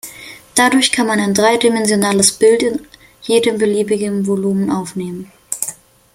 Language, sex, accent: German, male, Deutschland Deutsch